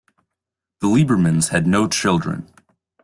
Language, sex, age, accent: English, male, 19-29, United States English